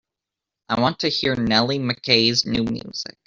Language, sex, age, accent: English, male, 19-29, United States English